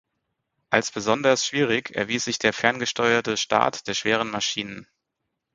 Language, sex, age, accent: German, male, 30-39, Deutschland Deutsch